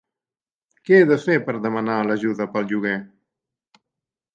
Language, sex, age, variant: Catalan, male, 50-59, Central